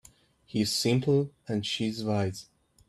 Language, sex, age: English, male, 19-29